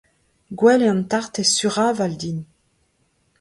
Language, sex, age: Breton, female, 50-59